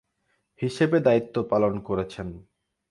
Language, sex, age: Bengali, male, 19-29